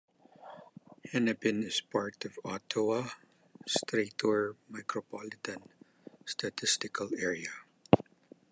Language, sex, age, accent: English, male, 50-59, Filipino